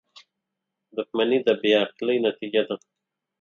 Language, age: Pashto, 40-49